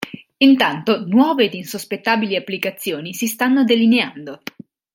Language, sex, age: Italian, female, 30-39